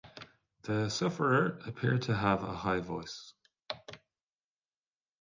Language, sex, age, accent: English, male, 40-49, Irish English